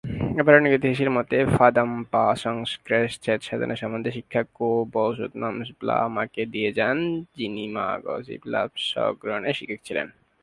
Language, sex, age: Bengali, male, 19-29